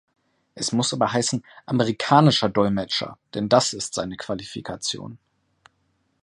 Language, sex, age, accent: German, male, 19-29, Deutschland Deutsch